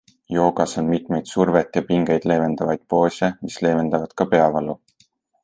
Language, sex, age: Estonian, male, 19-29